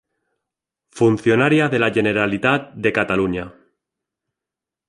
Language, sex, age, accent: Spanish, male, 40-49, España: Centro-Sur peninsular (Madrid, Toledo, Castilla-La Mancha)